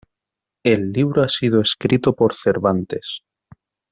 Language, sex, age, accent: Spanish, male, 30-39, España: Centro-Sur peninsular (Madrid, Toledo, Castilla-La Mancha)